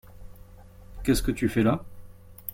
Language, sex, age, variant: French, male, 30-39, Français de métropole